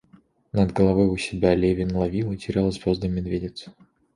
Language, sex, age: Russian, male, 19-29